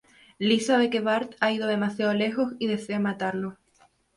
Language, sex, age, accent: Spanish, female, 19-29, España: Islas Canarias